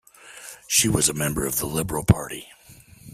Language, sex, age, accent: English, male, 40-49, United States English